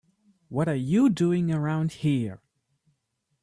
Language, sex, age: English, male, 19-29